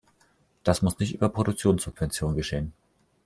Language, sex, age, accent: German, male, 19-29, Deutschland Deutsch